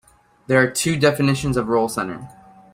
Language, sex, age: English, male, 19-29